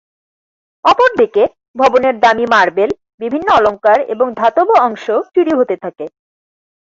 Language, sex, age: Bengali, female, 19-29